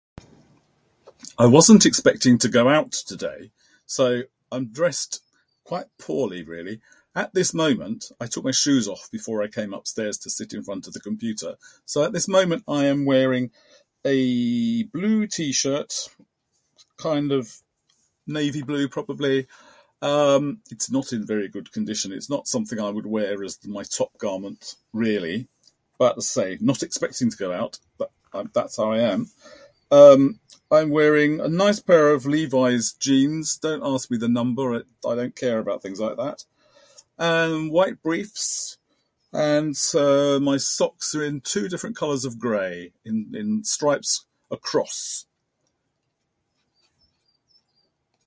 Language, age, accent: English, 70-79, England English